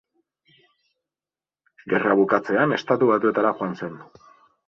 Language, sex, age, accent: Basque, male, 30-39, Mendebalekoa (Araba, Bizkaia, Gipuzkoako mendebaleko herri batzuk)